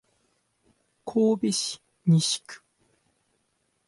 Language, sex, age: Japanese, male, 19-29